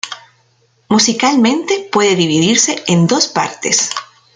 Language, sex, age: Spanish, female, 50-59